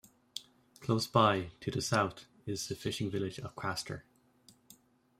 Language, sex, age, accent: English, male, 19-29, Irish English